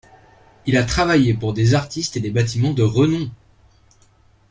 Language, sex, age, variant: French, male, under 19, Français de métropole